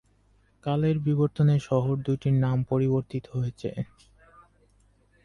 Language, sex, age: Bengali, male, 30-39